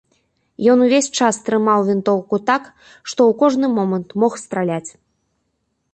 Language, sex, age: Belarusian, female, 19-29